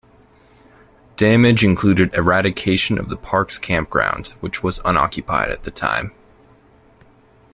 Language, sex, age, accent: English, male, 19-29, United States English